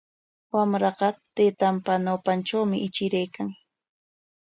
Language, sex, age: Corongo Ancash Quechua, female, 30-39